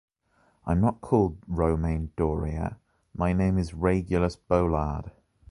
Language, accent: English, England English